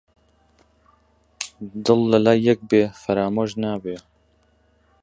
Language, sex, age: Central Kurdish, male, 19-29